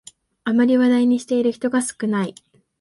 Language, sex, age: Japanese, female, 19-29